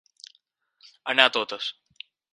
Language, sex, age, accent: Catalan, male, 19-29, Garrotxi